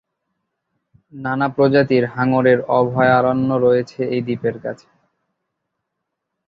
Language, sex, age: Bengali, male, 19-29